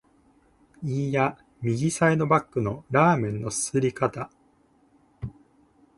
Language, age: Japanese, 19-29